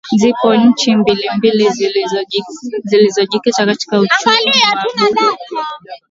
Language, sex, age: Swahili, female, 19-29